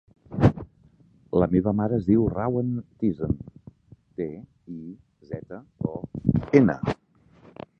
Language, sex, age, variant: Catalan, male, 40-49, Central